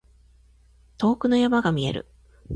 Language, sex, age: Japanese, female, 40-49